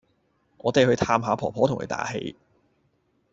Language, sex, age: Cantonese, male, 30-39